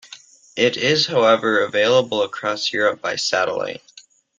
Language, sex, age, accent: English, male, under 19, United States English